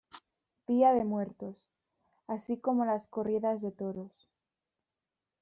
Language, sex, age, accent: Spanish, female, under 19, España: Norte peninsular (Asturias, Castilla y León, Cantabria, País Vasco, Navarra, Aragón, La Rioja, Guadalajara, Cuenca)